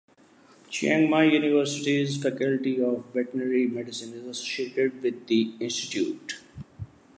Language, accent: English, India and South Asia (India, Pakistan, Sri Lanka)